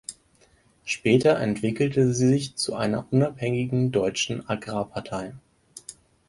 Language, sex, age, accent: German, male, 19-29, Deutschland Deutsch